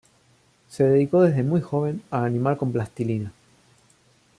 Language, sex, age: Spanish, male, under 19